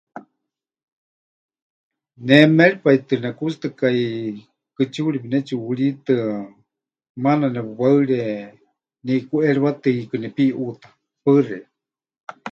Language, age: Huichol, 50-59